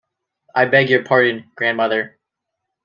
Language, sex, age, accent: English, male, 19-29, United States English